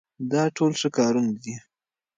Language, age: Pashto, 19-29